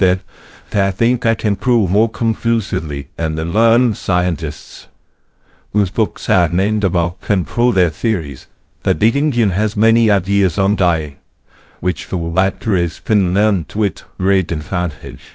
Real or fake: fake